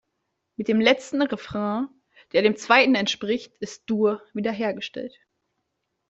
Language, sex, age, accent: German, female, 19-29, Deutschland Deutsch